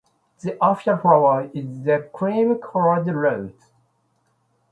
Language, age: English, 50-59